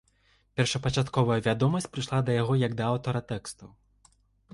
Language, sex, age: Belarusian, male, 19-29